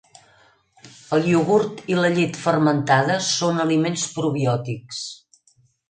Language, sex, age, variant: Catalan, female, 60-69, Central